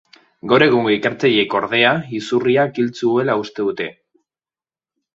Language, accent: Basque, Erdialdekoa edo Nafarra (Gipuzkoa, Nafarroa)